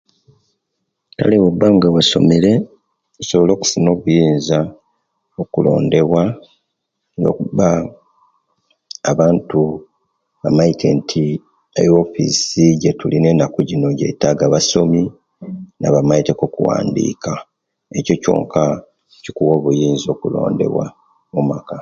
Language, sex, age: Kenyi, male, 40-49